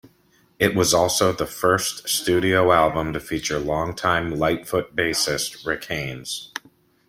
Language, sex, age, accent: English, male, 40-49, United States English